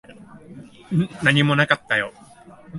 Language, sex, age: Japanese, male, 19-29